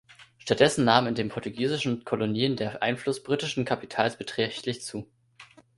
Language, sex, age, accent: German, male, 19-29, Deutschland Deutsch